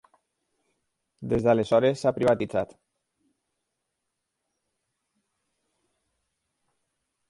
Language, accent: Catalan, valencià